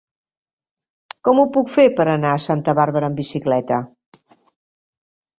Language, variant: Catalan, Septentrional